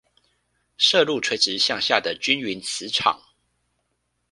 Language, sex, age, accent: Chinese, male, 30-39, 出生地：臺南市